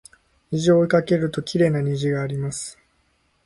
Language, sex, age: Japanese, male, 19-29